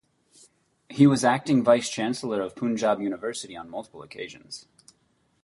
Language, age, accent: English, 30-39, United States English